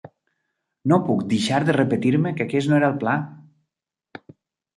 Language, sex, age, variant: Catalan, male, 40-49, Balear